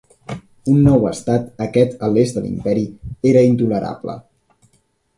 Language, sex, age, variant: Catalan, male, 19-29, Central